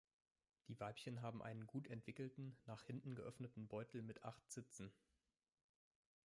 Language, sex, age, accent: German, male, 19-29, Deutschland Deutsch